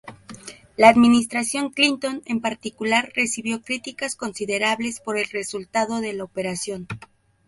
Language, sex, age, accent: Spanish, female, 19-29, México